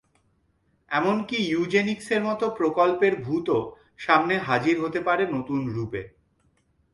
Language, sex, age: Bengali, male, 30-39